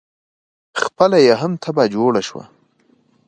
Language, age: Pashto, 19-29